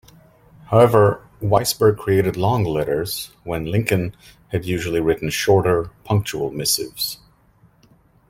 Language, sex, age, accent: English, male, 40-49, United States English